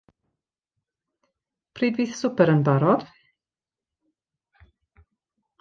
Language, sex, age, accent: Welsh, female, 30-39, Y Deyrnas Unedig Cymraeg